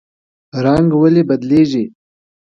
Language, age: Pashto, 19-29